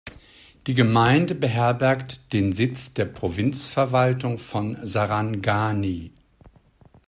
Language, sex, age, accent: German, male, 50-59, Deutschland Deutsch